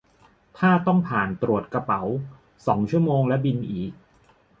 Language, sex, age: Thai, male, 40-49